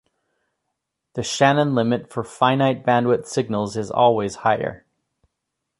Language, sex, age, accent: English, male, 30-39, United States English